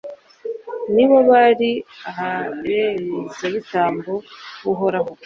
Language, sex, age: Kinyarwanda, female, 19-29